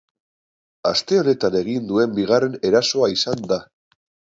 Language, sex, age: Basque, male, 40-49